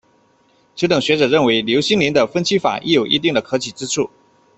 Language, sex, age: Chinese, male, 30-39